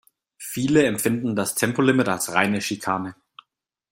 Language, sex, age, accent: German, male, 30-39, Deutschland Deutsch